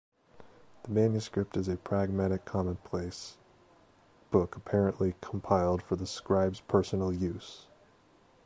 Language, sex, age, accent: English, male, 19-29, United States English